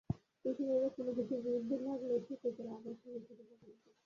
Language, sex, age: Bengali, female, 19-29